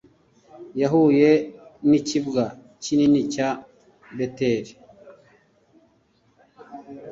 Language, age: Kinyarwanda, 30-39